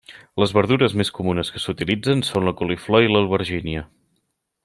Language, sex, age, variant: Catalan, male, 30-39, Central